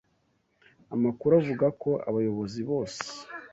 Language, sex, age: Kinyarwanda, male, 19-29